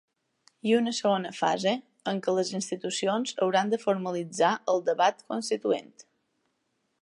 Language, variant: Catalan, Balear